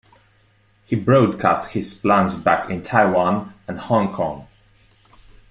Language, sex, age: English, male, 30-39